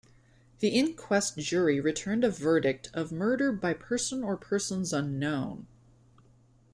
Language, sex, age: English, female, 19-29